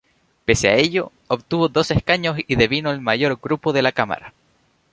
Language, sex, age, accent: Spanish, male, 19-29, España: Islas Canarias